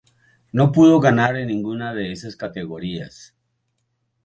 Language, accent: Spanish, Caribe: Cuba, Venezuela, Puerto Rico, República Dominicana, Panamá, Colombia caribeña, México caribeño, Costa del golfo de México